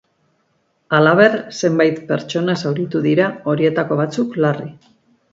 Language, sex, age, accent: Basque, female, 50-59, Mendebalekoa (Araba, Bizkaia, Gipuzkoako mendebaleko herri batzuk)